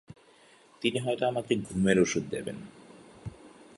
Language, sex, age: Bengali, male, 30-39